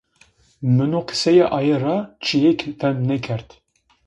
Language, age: Zaza, 19-29